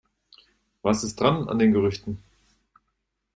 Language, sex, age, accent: German, male, 30-39, Deutschland Deutsch